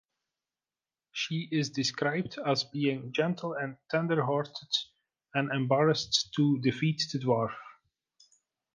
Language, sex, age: English, male, 40-49